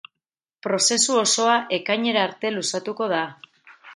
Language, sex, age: Basque, female, 40-49